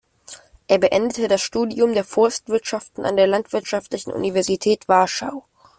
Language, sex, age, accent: German, male, under 19, Deutschland Deutsch